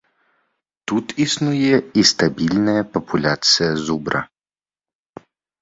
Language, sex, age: Belarusian, male, 19-29